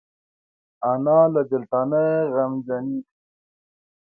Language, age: Pashto, 19-29